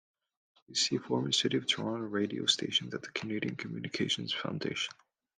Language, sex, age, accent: English, male, under 19, Canadian English